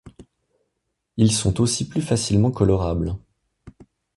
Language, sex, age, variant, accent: French, male, 19-29, Français d'Europe, Français de Suisse